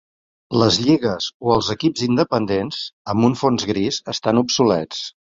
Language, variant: Catalan, Central